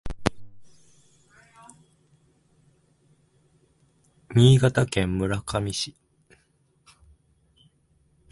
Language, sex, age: Japanese, male, 19-29